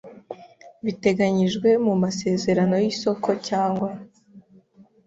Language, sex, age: Kinyarwanda, female, 19-29